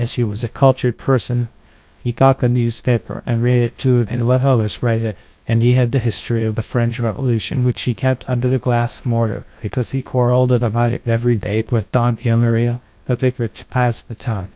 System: TTS, GlowTTS